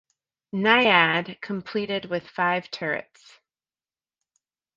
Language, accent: English, United States English